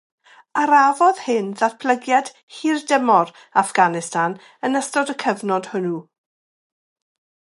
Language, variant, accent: Welsh, South-Eastern Welsh, Y Deyrnas Unedig Cymraeg